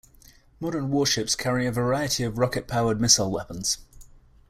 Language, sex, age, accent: English, male, 30-39, England English